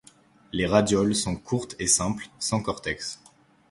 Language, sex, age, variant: French, male, 19-29, Français de métropole